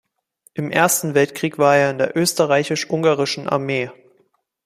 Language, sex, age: German, male, 19-29